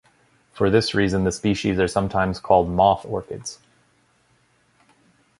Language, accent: English, United States English